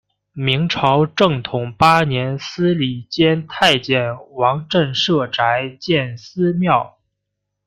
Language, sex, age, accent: Chinese, male, 19-29, 出生地：河北省